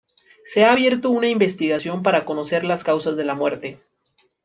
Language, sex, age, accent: Spanish, male, 19-29, México